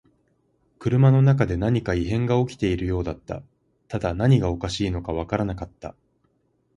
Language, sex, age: Japanese, male, 19-29